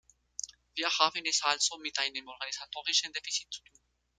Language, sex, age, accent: German, male, 19-29, Deutschland Deutsch